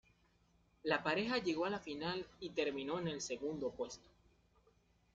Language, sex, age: Spanish, male, 19-29